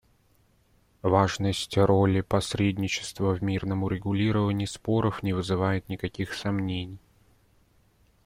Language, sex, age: Russian, male, 30-39